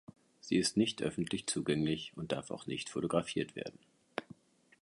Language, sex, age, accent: German, male, 40-49, Deutschland Deutsch